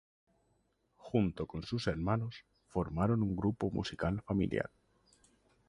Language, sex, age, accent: Spanish, male, 19-29, España: Sur peninsular (Andalucia, Extremadura, Murcia)